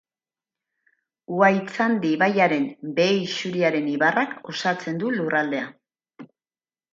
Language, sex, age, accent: Basque, female, 40-49, Mendebalekoa (Araba, Bizkaia, Gipuzkoako mendebaleko herri batzuk)